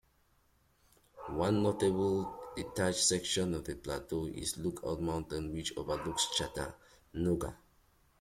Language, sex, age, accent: English, male, 19-29, England English